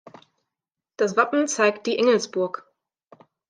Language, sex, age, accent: German, female, 19-29, Deutschland Deutsch